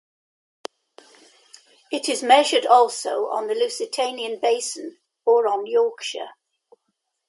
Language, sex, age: English, female, 70-79